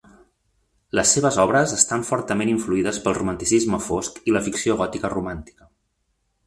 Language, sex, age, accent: Catalan, male, 40-49, central; nord-occidental